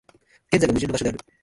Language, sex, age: Japanese, male, 19-29